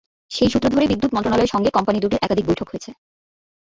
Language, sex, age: Bengali, female, 30-39